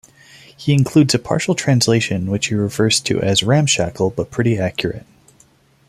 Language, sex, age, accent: English, male, 30-39, United States English